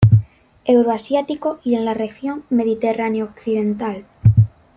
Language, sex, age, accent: Spanish, female, under 19, España: Norte peninsular (Asturias, Castilla y León, Cantabria, País Vasco, Navarra, Aragón, La Rioja, Guadalajara, Cuenca)